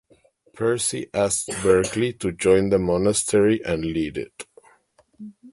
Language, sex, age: English, male, 40-49